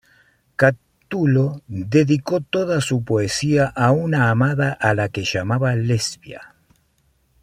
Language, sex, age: Spanish, male, 50-59